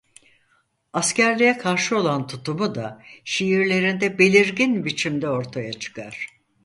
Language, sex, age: Turkish, female, 80-89